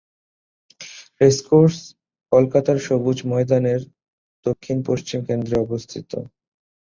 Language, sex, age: Bengali, male, 19-29